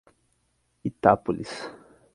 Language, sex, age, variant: Portuguese, male, 30-39, Portuguese (Brasil)